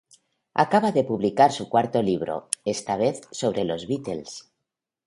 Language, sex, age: Spanish, female, 60-69